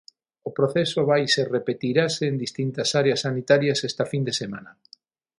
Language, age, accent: Galician, 50-59, Atlántico (seseo e gheada); Normativo (estándar)